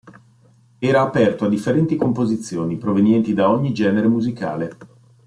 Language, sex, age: Italian, male, 40-49